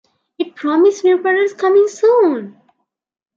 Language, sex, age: English, female, 19-29